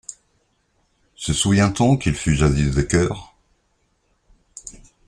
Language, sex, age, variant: French, male, 60-69, Français de métropole